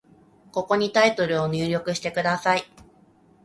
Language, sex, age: Japanese, female, 19-29